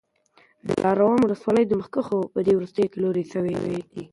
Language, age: Pashto, 19-29